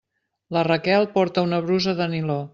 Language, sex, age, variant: Catalan, female, 50-59, Central